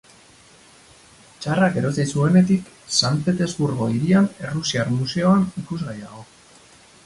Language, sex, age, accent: Basque, male, 30-39, Mendebalekoa (Araba, Bizkaia, Gipuzkoako mendebaleko herri batzuk)